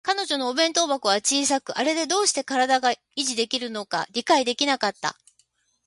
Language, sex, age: Japanese, female, 60-69